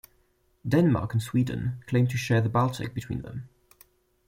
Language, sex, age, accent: English, male, 19-29, England English